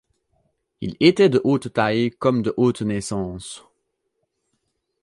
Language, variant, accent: French, Français d'Europe, Français de Belgique